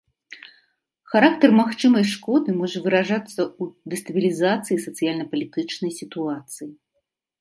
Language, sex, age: Belarusian, female, 30-39